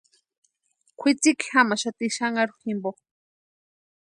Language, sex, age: Western Highland Purepecha, female, 19-29